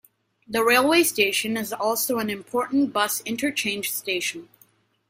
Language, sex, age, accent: English, male, 19-29, United States English